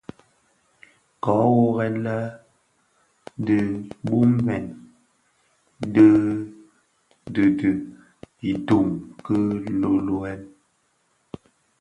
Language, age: Bafia, 19-29